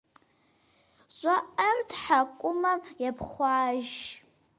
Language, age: Kabardian, under 19